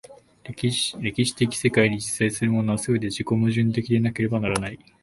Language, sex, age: Japanese, male, 19-29